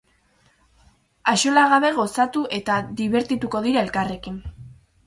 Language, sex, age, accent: Basque, female, under 19, Mendebalekoa (Araba, Bizkaia, Gipuzkoako mendebaleko herri batzuk)